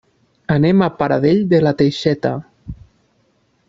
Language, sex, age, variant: Catalan, male, 19-29, Nord-Occidental